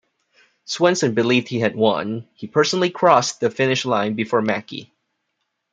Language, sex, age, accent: English, male, 19-29, United States English